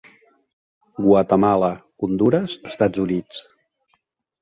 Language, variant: Catalan, Central